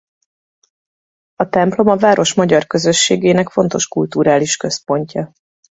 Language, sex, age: Hungarian, female, 30-39